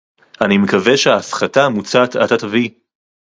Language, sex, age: Hebrew, male, 19-29